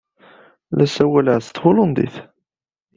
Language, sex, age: Kabyle, male, 19-29